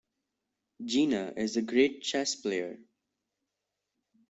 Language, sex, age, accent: English, male, under 19, India and South Asia (India, Pakistan, Sri Lanka)